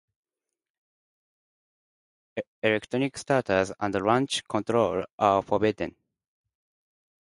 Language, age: English, 19-29